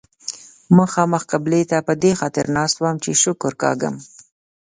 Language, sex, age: Pashto, female, 50-59